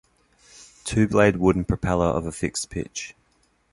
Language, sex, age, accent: English, male, 19-29, Australian English